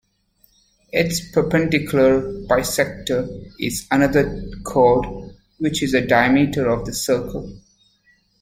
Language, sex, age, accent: English, male, 30-39, United States English